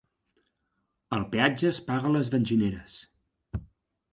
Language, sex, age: Catalan, male, 40-49